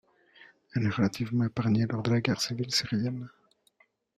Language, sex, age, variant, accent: French, male, 30-39, Français d'Europe, Français de Suisse